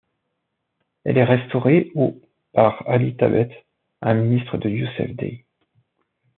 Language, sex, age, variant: French, male, 40-49, Français de métropole